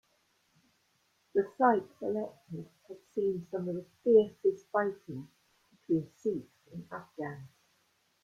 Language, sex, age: English, female, 60-69